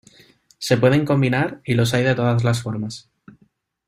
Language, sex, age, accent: Spanish, male, 30-39, España: Sur peninsular (Andalucia, Extremadura, Murcia)